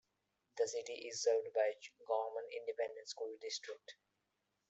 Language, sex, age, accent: English, male, 19-29, India and South Asia (India, Pakistan, Sri Lanka)